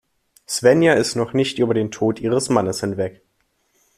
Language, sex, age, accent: German, male, under 19, Deutschland Deutsch